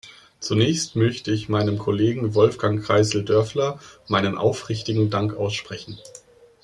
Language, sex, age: German, male, 30-39